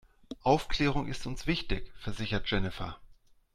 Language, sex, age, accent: German, male, 40-49, Deutschland Deutsch